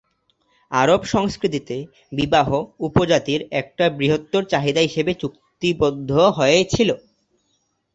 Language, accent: Bengali, Bengali